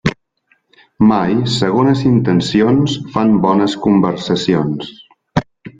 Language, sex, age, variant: Catalan, male, 50-59, Central